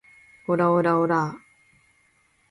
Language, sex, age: Japanese, female, 19-29